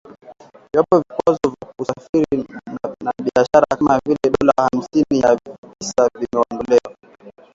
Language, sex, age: Swahili, male, 19-29